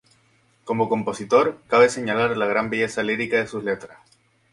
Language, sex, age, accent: Spanish, male, 19-29, España: Islas Canarias